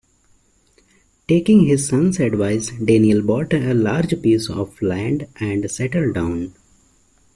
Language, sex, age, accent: English, male, 19-29, India and South Asia (India, Pakistan, Sri Lanka)